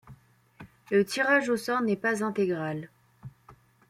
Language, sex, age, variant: French, female, under 19, Français de métropole